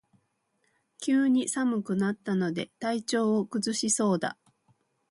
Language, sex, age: Japanese, female, 40-49